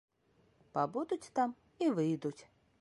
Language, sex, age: Belarusian, female, 30-39